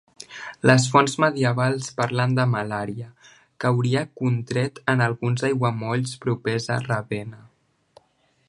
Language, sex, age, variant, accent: Catalan, male, under 19, Central, central